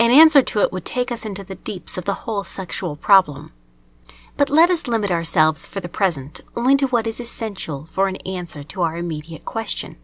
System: none